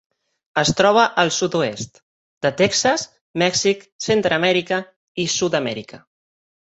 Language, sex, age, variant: Catalan, male, 19-29, Balear